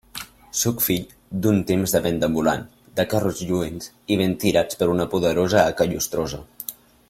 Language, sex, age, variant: Catalan, male, under 19, Central